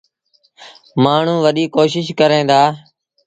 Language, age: Sindhi Bhil, 19-29